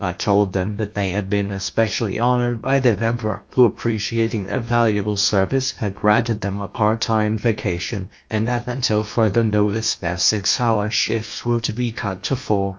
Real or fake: fake